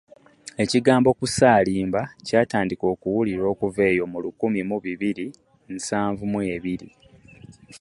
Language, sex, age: Ganda, male, 30-39